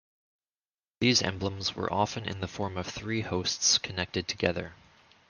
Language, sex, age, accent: English, male, 30-39, United States English